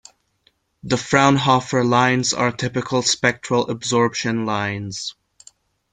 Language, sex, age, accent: English, male, under 19, United States English